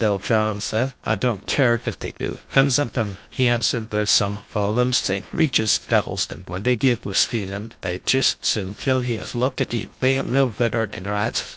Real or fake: fake